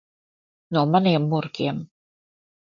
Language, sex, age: Latvian, female, 40-49